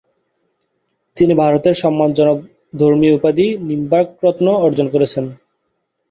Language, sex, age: Bengali, male, 19-29